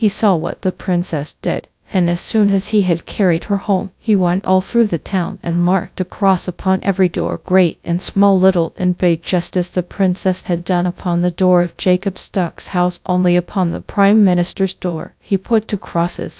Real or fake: fake